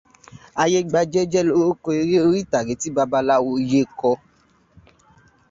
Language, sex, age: Yoruba, male, 19-29